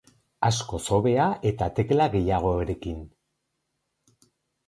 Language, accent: Basque, Erdialdekoa edo Nafarra (Gipuzkoa, Nafarroa)